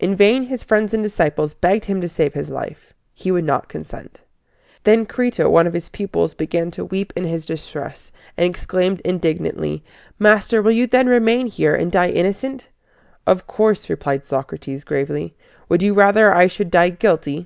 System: none